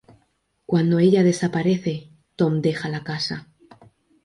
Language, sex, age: Spanish, female, 19-29